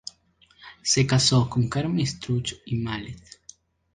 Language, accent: Spanish, Andino-Pacífico: Colombia, Perú, Ecuador, oeste de Bolivia y Venezuela andina